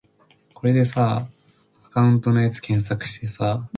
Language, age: Wakhi, under 19